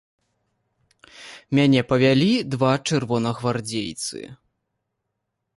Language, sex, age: Belarusian, male, 30-39